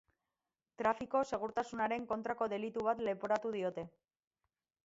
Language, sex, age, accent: Basque, female, 30-39, Erdialdekoa edo Nafarra (Gipuzkoa, Nafarroa)